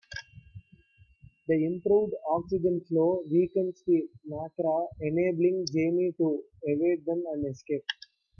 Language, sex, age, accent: English, male, 19-29, India and South Asia (India, Pakistan, Sri Lanka)